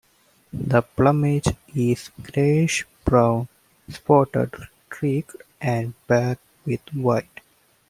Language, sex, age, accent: English, male, 19-29, United States English